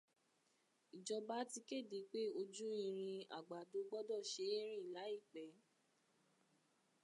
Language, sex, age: Yoruba, female, 19-29